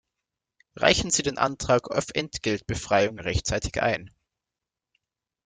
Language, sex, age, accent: German, male, 19-29, Schweizerdeutsch